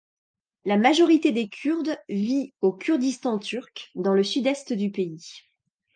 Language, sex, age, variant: French, female, 40-49, Français de métropole